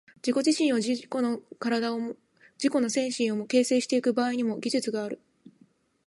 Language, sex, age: Japanese, female, 19-29